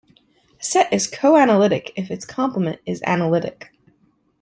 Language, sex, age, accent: English, female, 30-39, United States English